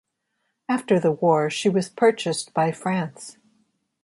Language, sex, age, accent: English, female, 60-69, United States English